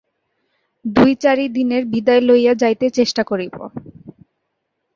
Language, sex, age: Bengali, female, 19-29